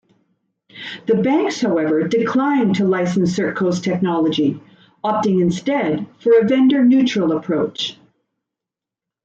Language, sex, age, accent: English, female, 40-49, Canadian English